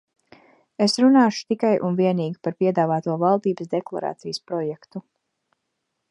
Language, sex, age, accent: Latvian, female, 30-39, bez akcenta